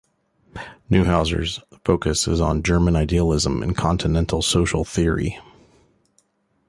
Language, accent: English, United States English